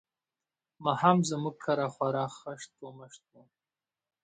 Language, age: Pashto, 19-29